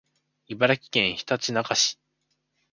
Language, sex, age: Japanese, male, 19-29